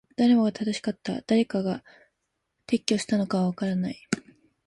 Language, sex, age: Japanese, female, 19-29